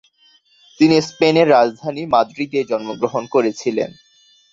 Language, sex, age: Bengali, male, 19-29